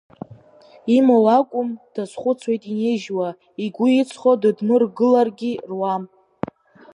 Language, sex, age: Abkhazian, female, under 19